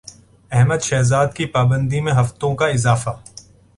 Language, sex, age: Urdu, male, 40-49